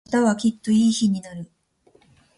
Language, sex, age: Japanese, female, 40-49